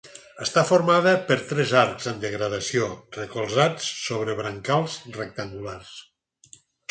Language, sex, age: Catalan, male, 60-69